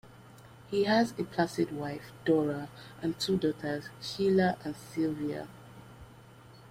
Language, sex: English, female